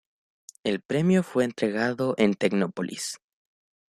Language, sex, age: Spanish, male, 19-29